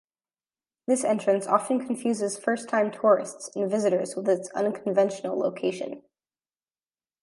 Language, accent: English, United States English